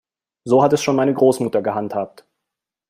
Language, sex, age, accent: German, male, 30-39, Deutschland Deutsch